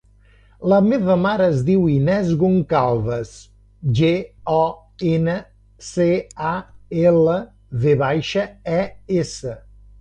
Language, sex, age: Catalan, male, 50-59